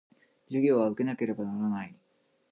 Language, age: Japanese, 40-49